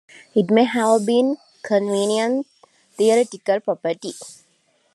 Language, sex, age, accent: English, female, 19-29, India and South Asia (India, Pakistan, Sri Lanka)